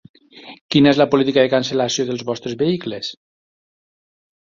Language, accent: Catalan, valencià